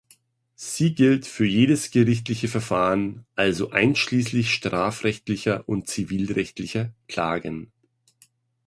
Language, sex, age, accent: German, male, 50-59, Deutschland Deutsch